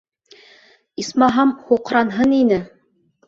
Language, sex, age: Bashkir, female, 30-39